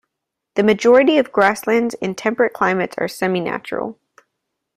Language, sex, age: English, female, under 19